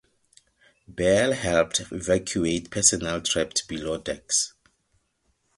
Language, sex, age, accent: English, male, 30-39, Southern African (South Africa, Zimbabwe, Namibia)